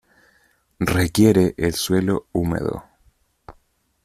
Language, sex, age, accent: Spanish, male, 19-29, Chileno: Chile, Cuyo